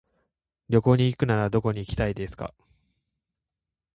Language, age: Japanese, 19-29